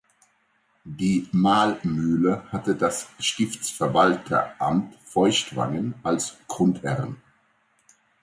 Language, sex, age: German, male, 50-59